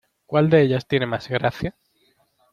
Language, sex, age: Spanish, male, 19-29